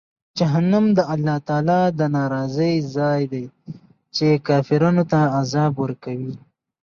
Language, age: Pashto, 19-29